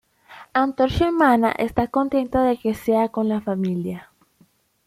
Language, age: Spanish, 19-29